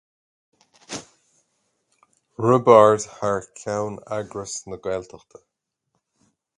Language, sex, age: Irish, male, 40-49